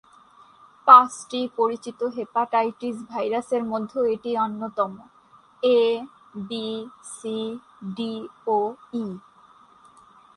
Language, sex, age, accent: Bengali, female, 19-29, Native